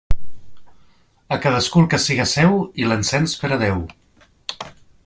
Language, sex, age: Catalan, male, 40-49